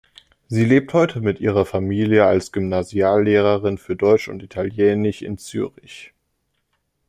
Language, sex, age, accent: German, male, under 19, Deutschland Deutsch